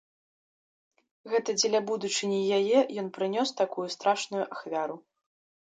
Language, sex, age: Belarusian, female, 19-29